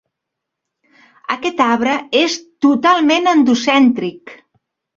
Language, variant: Catalan, Central